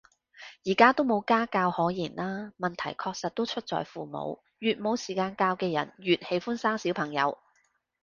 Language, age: Cantonese, 30-39